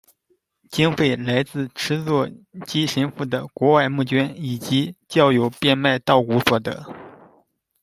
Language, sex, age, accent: Chinese, male, 19-29, 出生地：江苏省